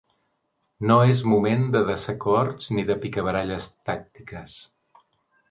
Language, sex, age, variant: Catalan, male, 50-59, Central